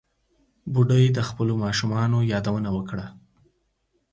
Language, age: Pashto, 19-29